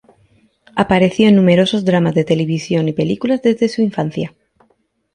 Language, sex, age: Spanish, female, 19-29